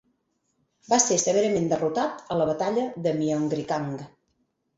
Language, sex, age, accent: Catalan, female, 30-39, Garrotxi